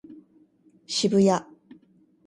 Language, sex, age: Japanese, female, 40-49